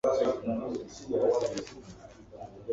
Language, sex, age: Ganda, female, 19-29